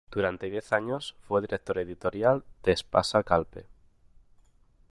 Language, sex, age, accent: Spanish, male, under 19, España: Norte peninsular (Asturias, Castilla y León, Cantabria, País Vasco, Navarra, Aragón, La Rioja, Guadalajara, Cuenca)